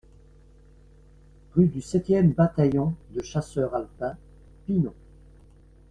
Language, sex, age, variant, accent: French, male, 60-69, Français d'Europe, Français de Belgique